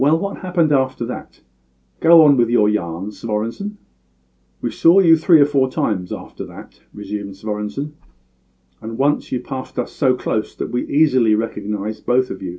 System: none